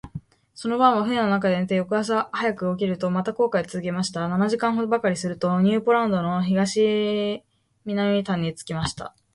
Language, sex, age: Japanese, female, under 19